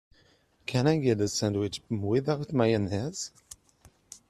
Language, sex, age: English, male, 30-39